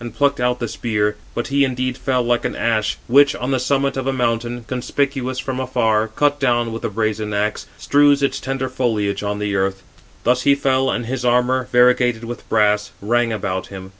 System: none